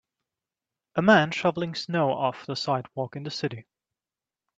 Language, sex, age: English, male, 30-39